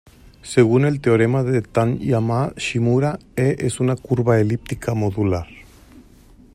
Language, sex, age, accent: Spanish, male, 40-49, México